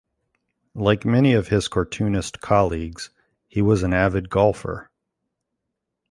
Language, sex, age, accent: English, male, 40-49, United States English